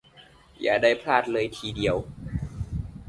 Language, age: Thai, 19-29